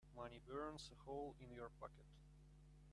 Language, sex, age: English, male, 19-29